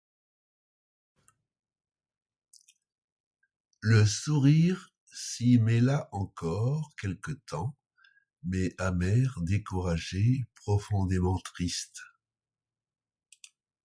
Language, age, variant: French, 70-79, Français de métropole